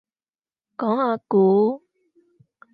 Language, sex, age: Cantonese, female, 19-29